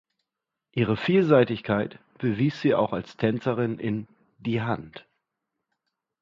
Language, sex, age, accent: German, male, 30-39, Deutschland Deutsch